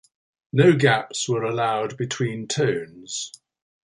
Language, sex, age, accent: English, male, 70-79, England English